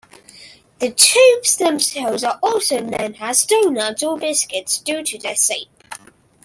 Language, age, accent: English, 19-29, England English